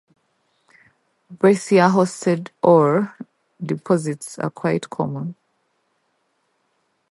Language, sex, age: English, female, 19-29